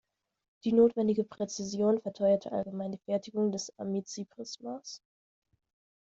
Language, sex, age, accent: German, female, 19-29, Deutschland Deutsch